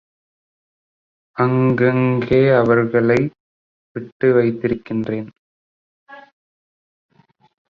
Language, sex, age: Tamil, male, 19-29